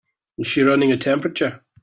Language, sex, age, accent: English, male, 30-39, Scottish English